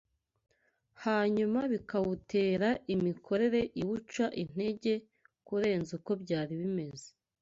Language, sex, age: Kinyarwanda, female, 19-29